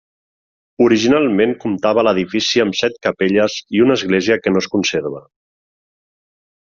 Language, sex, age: Catalan, male, 40-49